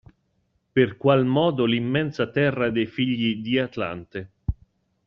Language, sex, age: Italian, male, 50-59